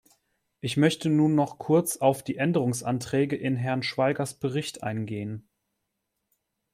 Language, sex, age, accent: German, male, 30-39, Deutschland Deutsch